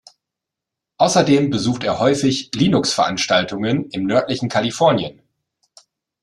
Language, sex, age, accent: German, male, 40-49, Deutschland Deutsch